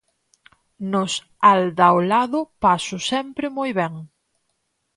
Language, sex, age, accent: Galician, female, 30-39, Atlántico (seseo e gheada)